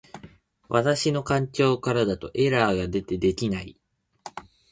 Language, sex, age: Japanese, male, 19-29